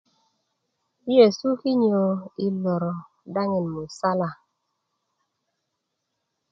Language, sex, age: Kuku, female, 19-29